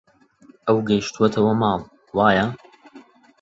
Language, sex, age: Central Kurdish, male, under 19